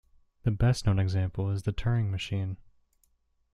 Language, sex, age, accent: English, male, under 19, United States English